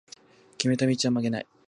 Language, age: Japanese, 19-29